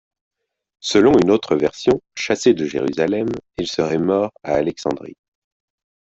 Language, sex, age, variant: French, male, 30-39, Français de métropole